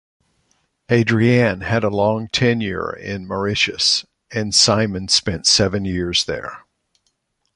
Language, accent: English, United States English